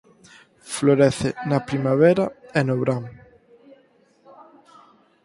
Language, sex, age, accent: Galician, male, 19-29, Atlántico (seseo e gheada)